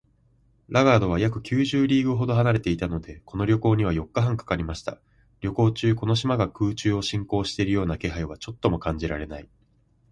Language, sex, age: Japanese, male, 19-29